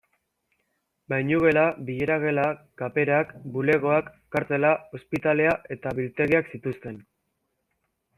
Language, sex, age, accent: Basque, male, under 19, Mendebalekoa (Araba, Bizkaia, Gipuzkoako mendebaleko herri batzuk)